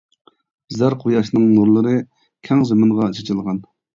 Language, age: Uyghur, 19-29